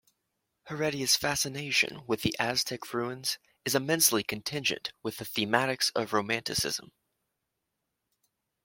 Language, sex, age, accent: English, male, 19-29, United States English